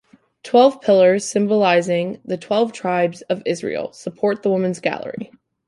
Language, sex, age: English, female, 19-29